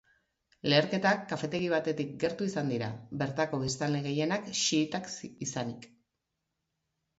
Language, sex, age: Basque, female, 40-49